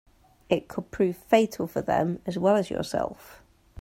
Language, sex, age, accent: English, female, 30-39, England English